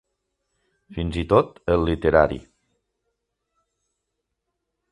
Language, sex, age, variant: Catalan, male, 40-49, Central